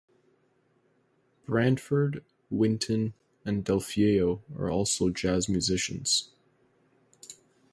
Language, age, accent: English, 19-29, Canadian English